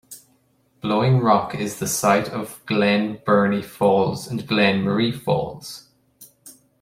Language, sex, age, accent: English, male, 19-29, Irish English